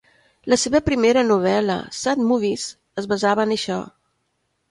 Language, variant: Catalan, Central